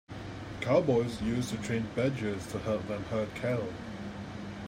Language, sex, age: English, male, 30-39